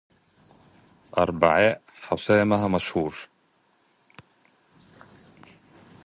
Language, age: Arabic, 30-39